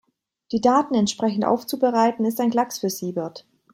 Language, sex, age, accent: German, female, 30-39, Deutschland Deutsch